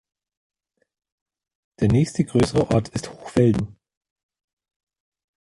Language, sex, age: German, male, 40-49